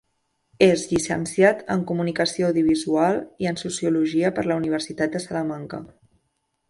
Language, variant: Catalan, Central